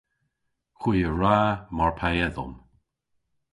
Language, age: Cornish, 50-59